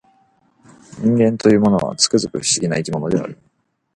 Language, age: Japanese, 19-29